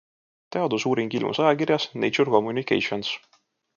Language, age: Estonian, 19-29